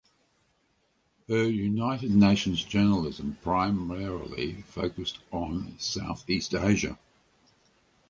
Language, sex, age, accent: English, male, 70-79, Australian English